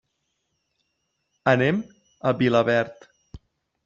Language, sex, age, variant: Catalan, male, 19-29, Central